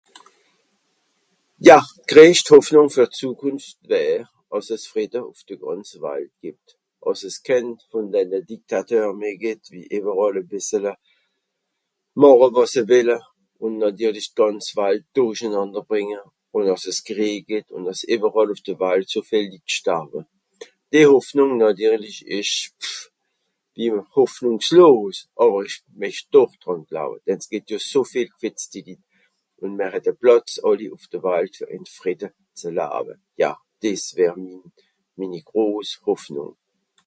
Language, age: Swiss German, 60-69